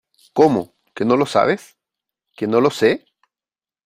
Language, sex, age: Spanish, male, 50-59